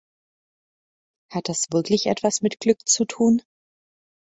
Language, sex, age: German, female, 30-39